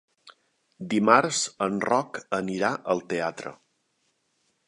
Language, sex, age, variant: Catalan, male, 60-69, Balear